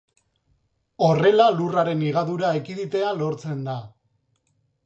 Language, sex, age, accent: Basque, male, 50-59, Mendebalekoa (Araba, Bizkaia, Gipuzkoako mendebaleko herri batzuk)